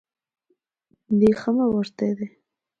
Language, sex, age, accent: Galician, female, under 19, Atlántico (seseo e gheada)